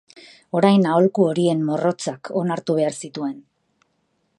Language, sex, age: Basque, female, 50-59